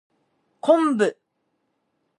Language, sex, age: Japanese, female, 19-29